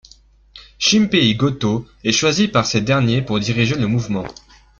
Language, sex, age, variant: French, male, 19-29, Français de métropole